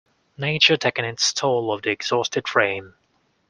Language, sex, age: English, male, 19-29